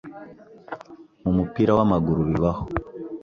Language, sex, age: Kinyarwanda, female, 40-49